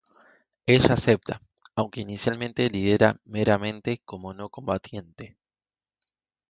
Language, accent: Spanish, Rioplatense: Argentina, Uruguay, este de Bolivia, Paraguay